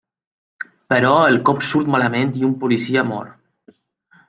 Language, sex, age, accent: Catalan, male, 19-29, valencià